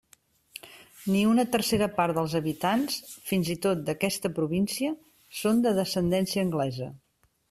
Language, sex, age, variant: Catalan, female, 50-59, Central